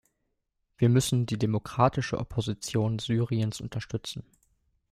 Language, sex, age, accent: German, male, 19-29, Deutschland Deutsch